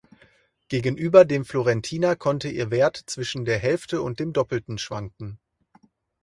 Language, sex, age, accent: German, male, 19-29, Deutschland Deutsch